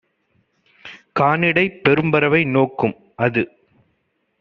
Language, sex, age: Tamil, male, 30-39